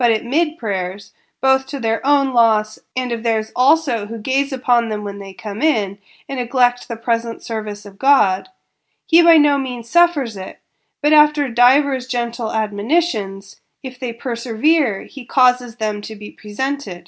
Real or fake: real